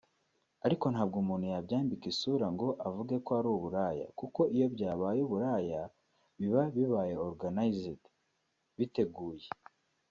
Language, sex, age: Kinyarwanda, male, under 19